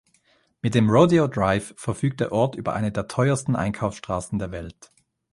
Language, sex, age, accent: German, male, 30-39, Schweizerdeutsch